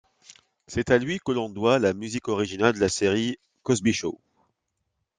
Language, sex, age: French, male, 30-39